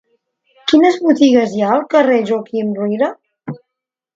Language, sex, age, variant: Catalan, female, 50-59, Central